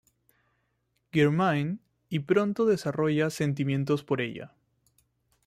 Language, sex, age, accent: Spanish, male, 30-39, Andino-Pacífico: Colombia, Perú, Ecuador, oeste de Bolivia y Venezuela andina